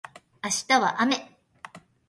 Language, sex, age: Japanese, female, 50-59